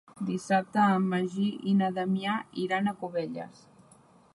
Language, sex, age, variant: Catalan, female, 30-39, Central